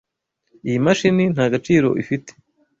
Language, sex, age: Kinyarwanda, male, 19-29